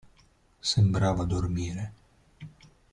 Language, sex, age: Italian, male, 50-59